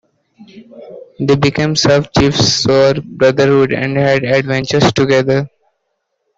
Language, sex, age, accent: English, male, 19-29, United States English